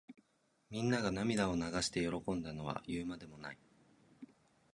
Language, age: Japanese, 19-29